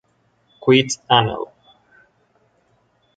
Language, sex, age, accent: Spanish, male, 19-29, Caribe: Cuba, Venezuela, Puerto Rico, República Dominicana, Panamá, Colombia caribeña, México caribeño, Costa del golfo de México